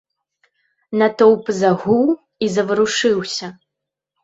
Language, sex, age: Belarusian, female, 19-29